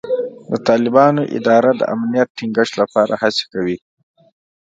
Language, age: Pashto, 30-39